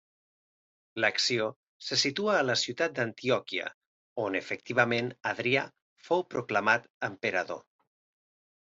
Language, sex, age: Catalan, male, 40-49